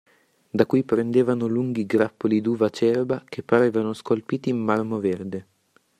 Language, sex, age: Italian, male, under 19